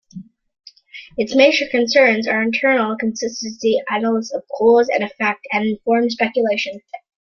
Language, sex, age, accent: English, female, under 19, Canadian English